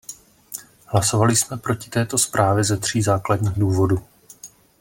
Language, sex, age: Czech, male, 30-39